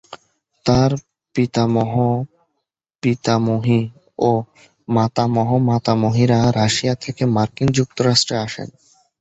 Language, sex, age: Bengali, male, 19-29